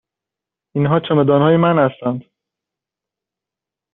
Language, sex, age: Persian, male, under 19